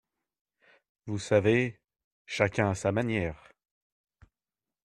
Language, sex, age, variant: French, male, 30-39, Français de métropole